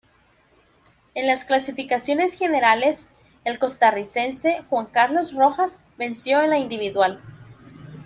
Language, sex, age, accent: Spanish, female, 19-29, América central